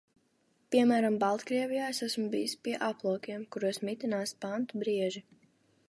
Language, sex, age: Latvian, female, under 19